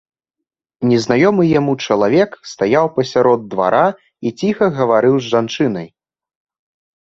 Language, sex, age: Belarusian, male, under 19